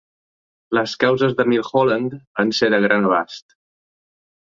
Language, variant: Catalan, Central